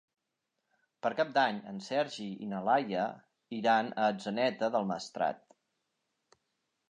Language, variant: Catalan, Central